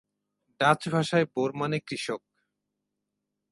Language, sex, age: Bengali, male, 19-29